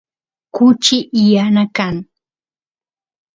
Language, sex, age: Santiago del Estero Quichua, female, 30-39